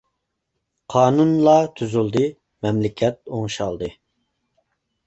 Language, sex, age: Uyghur, male, 19-29